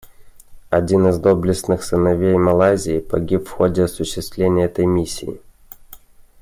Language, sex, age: Russian, male, 19-29